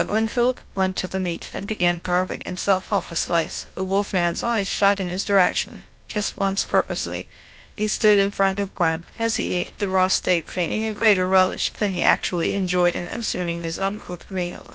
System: TTS, GlowTTS